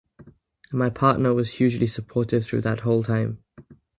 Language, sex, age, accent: English, male, 19-29, England English